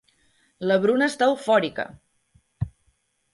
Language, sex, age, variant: Catalan, female, 19-29, Central